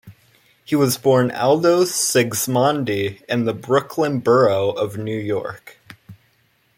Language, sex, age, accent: English, male, under 19, United States English